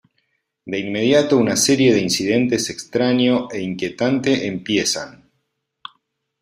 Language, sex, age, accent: Spanish, male, 40-49, Rioplatense: Argentina, Uruguay, este de Bolivia, Paraguay